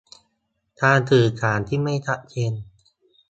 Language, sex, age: Thai, male, 19-29